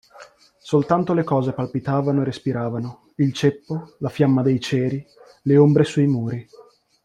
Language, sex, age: Italian, male, 19-29